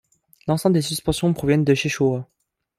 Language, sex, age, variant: French, male, 19-29, Français de métropole